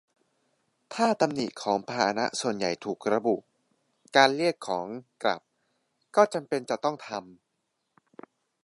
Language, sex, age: Thai, male, under 19